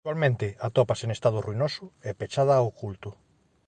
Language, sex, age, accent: Galician, male, 30-39, Normativo (estándar)